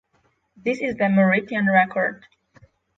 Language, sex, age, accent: English, female, 19-29, Slavic; polish